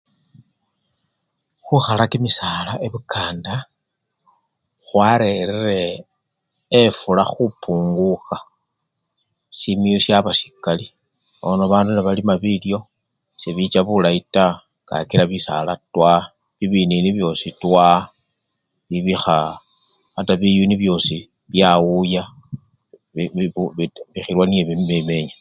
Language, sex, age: Luyia, male, 60-69